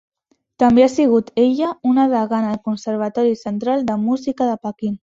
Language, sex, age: Catalan, female, under 19